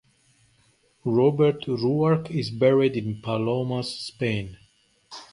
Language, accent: English, United States English; Australian English